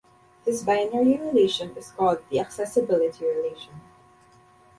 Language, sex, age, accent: English, female, 19-29, Filipino